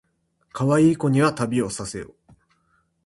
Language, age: Japanese, 19-29